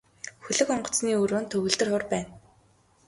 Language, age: Mongolian, 19-29